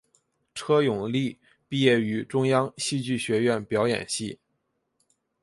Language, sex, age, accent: Chinese, male, 19-29, 出生地：天津市